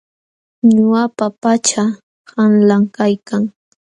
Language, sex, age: Jauja Wanca Quechua, female, 19-29